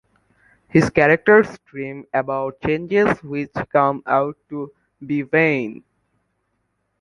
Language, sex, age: English, male, 19-29